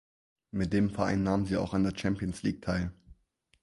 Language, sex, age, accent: German, male, 19-29, Deutschland Deutsch